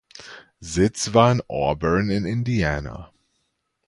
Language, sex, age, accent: German, male, 30-39, Deutschland Deutsch